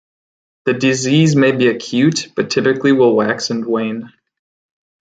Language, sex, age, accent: English, male, 19-29, United States English